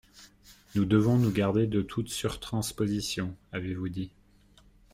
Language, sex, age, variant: French, male, 30-39, Français de métropole